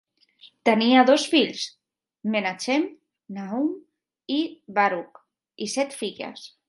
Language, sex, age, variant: Catalan, female, 19-29, Central